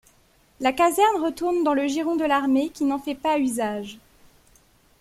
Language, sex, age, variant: French, female, 19-29, Français de métropole